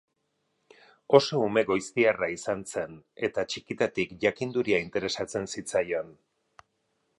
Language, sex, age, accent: Basque, male, 50-59, Erdialdekoa edo Nafarra (Gipuzkoa, Nafarroa)